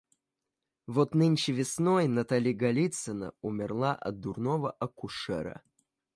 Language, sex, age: Russian, male, 19-29